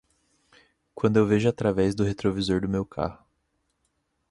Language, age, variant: Portuguese, 19-29, Portuguese (Brasil)